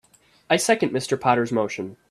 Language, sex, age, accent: English, female, under 19, United States English